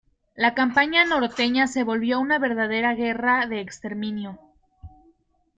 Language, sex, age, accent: Spanish, female, 19-29, México